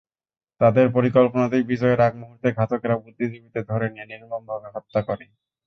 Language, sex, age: Bengali, male, 19-29